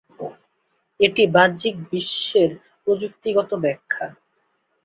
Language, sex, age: Bengali, male, 19-29